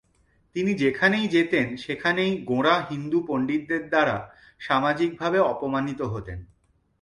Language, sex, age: Bengali, male, 30-39